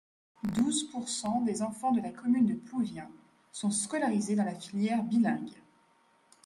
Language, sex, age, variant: French, female, 19-29, Français de métropole